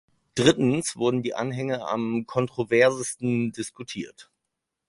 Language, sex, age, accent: German, male, 30-39, Deutschland Deutsch